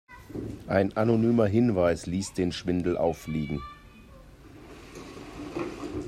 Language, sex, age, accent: German, male, 40-49, Deutschland Deutsch